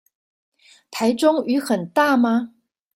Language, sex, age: Chinese, female, 40-49